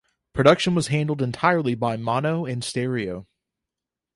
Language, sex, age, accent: English, male, 19-29, United States English